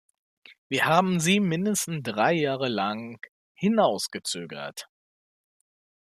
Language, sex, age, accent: German, male, 30-39, Deutschland Deutsch